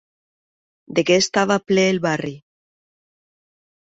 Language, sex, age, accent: Catalan, female, 40-49, valencià